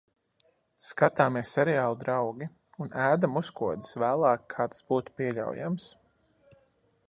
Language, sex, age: Latvian, male, 30-39